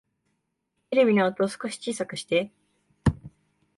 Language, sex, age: Japanese, female, 19-29